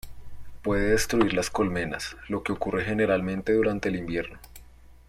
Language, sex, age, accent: Spanish, male, 19-29, Andino-Pacífico: Colombia, Perú, Ecuador, oeste de Bolivia y Venezuela andina